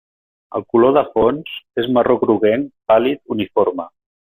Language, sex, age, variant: Catalan, male, 50-59, Central